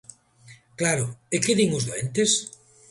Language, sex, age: Galician, male, 50-59